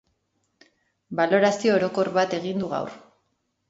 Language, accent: Basque, Erdialdekoa edo Nafarra (Gipuzkoa, Nafarroa)